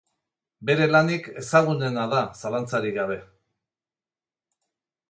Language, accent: Basque, Erdialdekoa edo Nafarra (Gipuzkoa, Nafarroa)